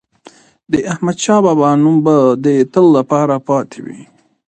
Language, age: Pashto, 19-29